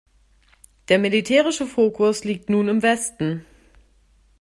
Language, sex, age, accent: German, female, 19-29, Deutschland Deutsch